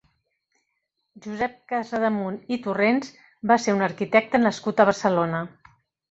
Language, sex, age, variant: Catalan, female, 50-59, Central